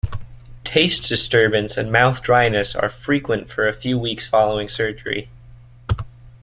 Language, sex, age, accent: English, male, 19-29, United States English